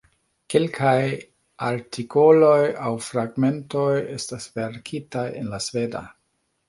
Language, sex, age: Esperanto, male, 50-59